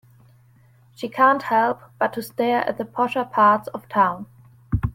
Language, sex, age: English, female, 19-29